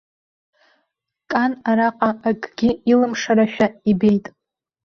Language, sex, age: Abkhazian, female, 19-29